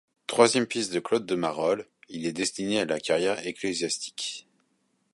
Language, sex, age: French, male, 40-49